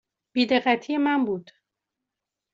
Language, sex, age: Persian, female, 40-49